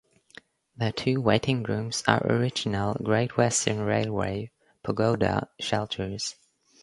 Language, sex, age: English, female, under 19